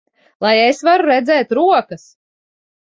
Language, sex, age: Latvian, female, 40-49